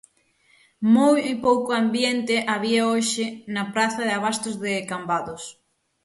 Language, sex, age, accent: Galician, female, 30-39, Atlántico (seseo e gheada); Normativo (estándar)